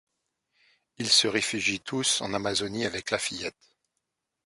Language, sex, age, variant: French, male, 40-49, Français de métropole